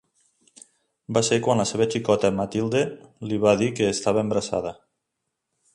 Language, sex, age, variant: Catalan, male, 40-49, Nord-Occidental